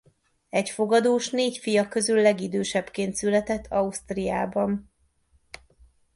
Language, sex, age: Hungarian, female, 40-49